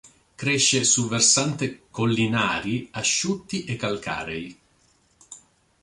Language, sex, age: Italian, male, 50-59